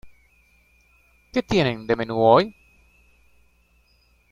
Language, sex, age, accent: Spanish, male, 30-39, Caribe: Cuba, Venezuela, Puerto Rico, República Dominicana, Panamá, Colombia caribeña, México caribeño, Costa del golfo de México